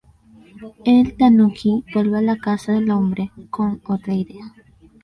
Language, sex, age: Spanish, female, under 19